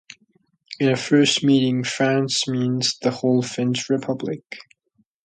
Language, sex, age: English, male, under 19